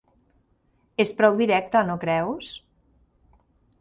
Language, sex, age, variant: Catalan, female, 50-59, Central